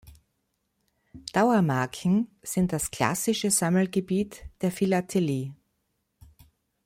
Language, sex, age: German, female, 50-59